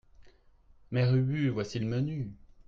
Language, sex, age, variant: French, male, 30-39, Français de métropole